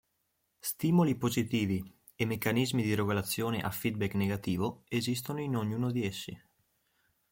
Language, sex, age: Italian, male, 19-29